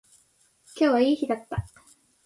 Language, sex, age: Japanese, female, 19-29